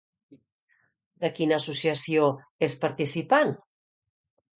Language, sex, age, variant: Catalan, female, 50-59, Central